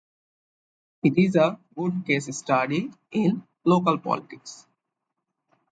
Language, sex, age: English, male, 19-29